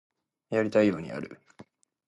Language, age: Japanese, 19-29